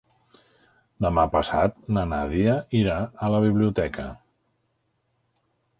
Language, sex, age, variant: Catalan, male, 60-69, Central